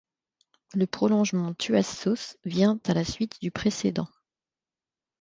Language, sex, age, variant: French, female, 40-49, Français de métropole